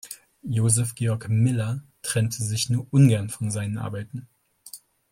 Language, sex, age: German, male, 30-39